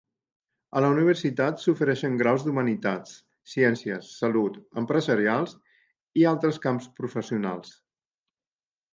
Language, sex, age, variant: Catalan, male, 50-59, Central